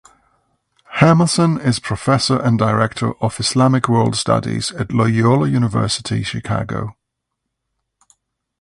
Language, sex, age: English, male, 50-59